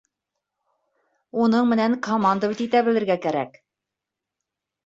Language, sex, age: Bashkir, female, 40-49